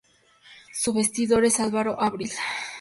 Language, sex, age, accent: Spanish, female, under 19, México